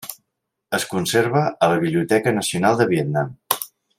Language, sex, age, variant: Catalan, male, 40-49, Central